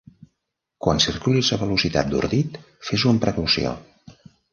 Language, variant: Catalan, Central